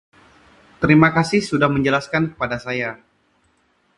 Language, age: Indonesian, 19-29